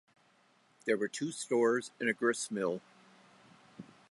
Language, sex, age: English, male, 70-79